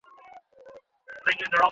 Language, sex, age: Bengali, male, 19-29